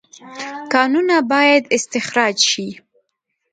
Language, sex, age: Pashto, female, under 19